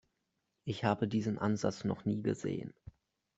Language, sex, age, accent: German, male, under 19, Deutschland Deutsch